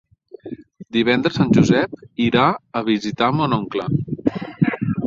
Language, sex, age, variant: Catalan, male, 40-49, Central